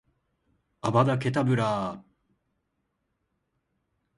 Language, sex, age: Japanese, male, 19-29